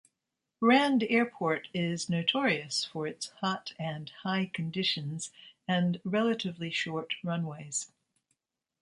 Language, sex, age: English, female, 60-69